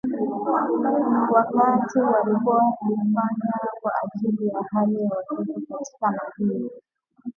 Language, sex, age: Swahili, female, 19-29